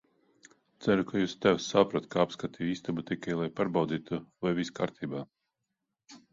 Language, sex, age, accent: Latvian, male, 40-49, Krievu